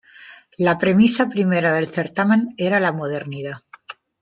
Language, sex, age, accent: Spanish, female, 40-49, España: Sur peninsular (Andalucia, Extremadura, Murcia)